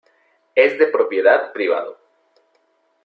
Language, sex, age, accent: Spanish, male, 19-29, México